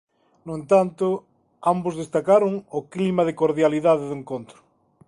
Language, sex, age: Galician, male, 40-49